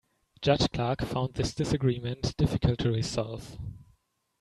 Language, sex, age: English, male, 19-29